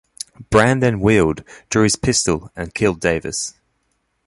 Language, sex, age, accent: English, male, 19-29, Australian English